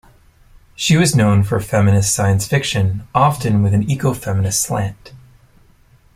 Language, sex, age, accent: English, male, 30-39, United States English